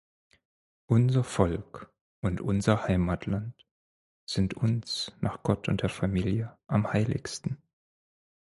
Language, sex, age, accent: German, male, 30-39, Deutschland Deutsch